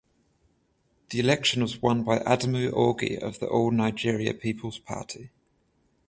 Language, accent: English, United States English; Australian English; England English; New Zealand English; Welsh English